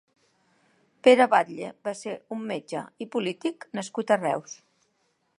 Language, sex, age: Catalan, female, 60-69